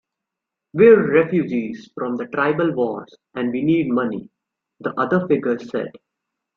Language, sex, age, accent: English, male, 19-29, India and South Asia (India, Pakistan, Sri Lanka)